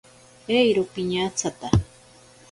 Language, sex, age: Ashéninka Perené, female, 40-49